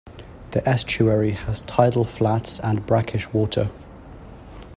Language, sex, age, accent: English, male, 19-29, England English